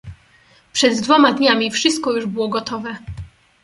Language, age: Polish, 19-29